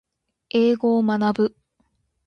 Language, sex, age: Japanese, female, 19-29